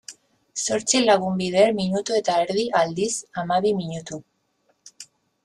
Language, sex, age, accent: Basque, female, 30-39, Mendebalekoa (Araba, Bizkaia, Gipuzkoako mendebaleko herri batzuk)